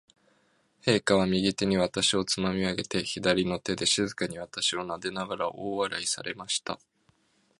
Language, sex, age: Japanese, male, 19-29